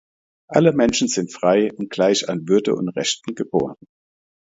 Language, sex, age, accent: German, male, 50-59, Deutschland Deutsch